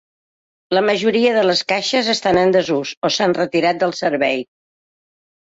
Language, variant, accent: Catalan, Central, Empordanès